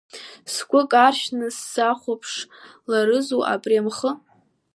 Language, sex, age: Abkhazian, female, under 19